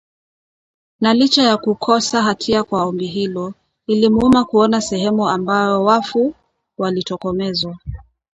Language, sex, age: Swahili, female, 30-39